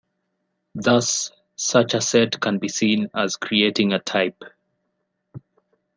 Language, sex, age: English, male, 19-29